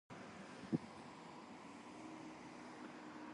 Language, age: English, 19-29